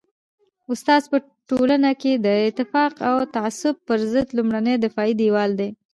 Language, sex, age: Pashto, female, 19-29